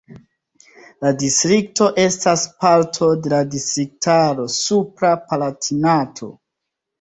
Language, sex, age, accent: Esperanto, male, 30-39, Internacia